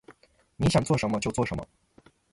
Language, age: Chinese, 30-39